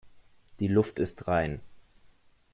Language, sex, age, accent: German, male, 19-29, Deutschland Deutsch